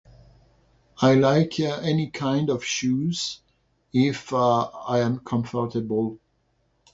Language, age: English, 60-69